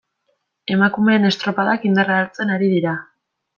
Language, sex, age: Basque, female, 19-29